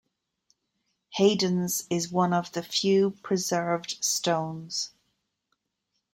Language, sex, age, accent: English, female, 50-59, Irish English